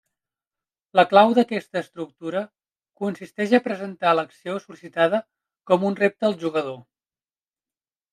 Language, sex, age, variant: Catalan, male, 30-39, Central